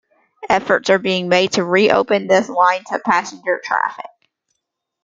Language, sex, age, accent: English, female, 19-29, United States English